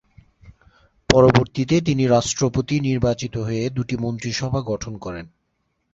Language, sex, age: Bengali, male, 19-29